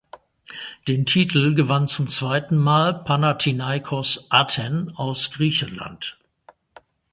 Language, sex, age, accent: German, male, 60-69, Deutschland Deutsch